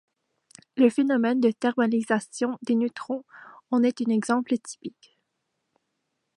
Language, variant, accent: French, Français d'Amérique du Nord, Français du Canada